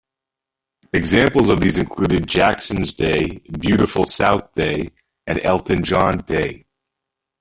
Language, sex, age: English, male, 40-49